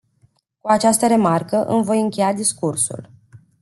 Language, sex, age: Romanian, female, 19-29